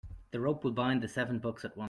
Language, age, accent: English, 30-39, Irish English